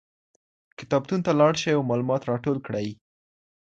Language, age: Pashto, under 19